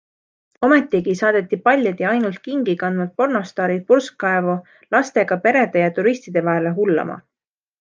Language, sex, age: Estonian, female, 19-29